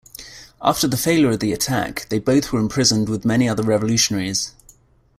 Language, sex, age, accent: English, male, 30-39, England English